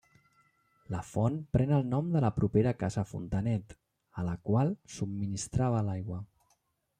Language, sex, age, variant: Catalan, male, 40-49, Central